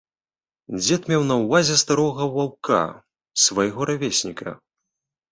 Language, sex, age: Belarusian, male, 19-29